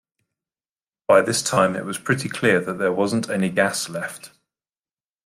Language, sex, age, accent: English, male, 40-49, England English